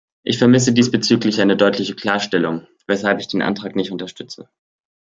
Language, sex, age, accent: German, male, 19-29, Deutschland Deutsch